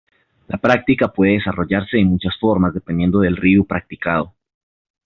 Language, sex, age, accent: Spanish, male, 19-29, Andino-Pacífico: Colombia, Perú, Ecuador, oeste de Bolivia y Venezuela andina